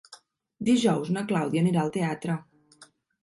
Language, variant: Catalan, Central